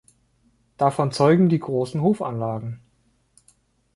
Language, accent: German, Deutschland Deutsch